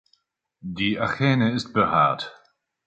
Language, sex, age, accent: German, male, 50-59, Deutschland Deutsch